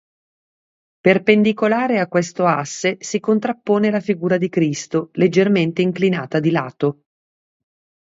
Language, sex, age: Italian, female, 40-49